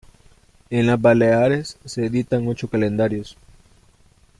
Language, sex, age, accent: Spanish, male, 19-29, América central